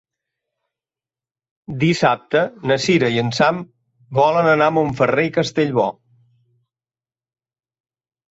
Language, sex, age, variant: Catalan, male, 50-59, Central